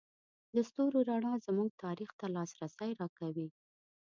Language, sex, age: Pashto, female, 30-39